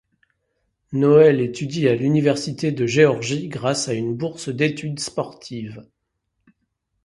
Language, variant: French, Français de métropole